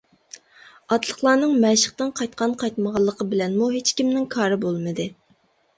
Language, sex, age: Uyghur, female, 19-29